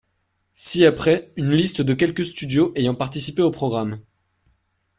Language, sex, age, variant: French, male, 19-29, Français de métropole